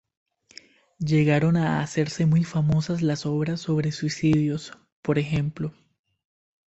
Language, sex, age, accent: Spanish, male, 19-29, Andino-Pacífico: Colombia, Perú, Ecuador, oeste de Bolivia y Venezuela andina